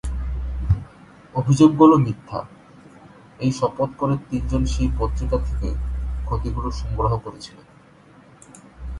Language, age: Bengali, 30-39